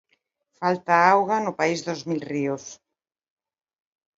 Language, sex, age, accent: Galician, female, 50-59, Normativo (estándar)